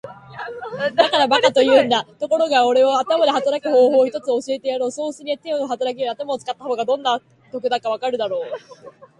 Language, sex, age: Japanese, female, 19-29